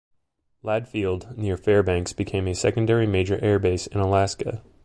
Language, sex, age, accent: English, male, 30-39, United States English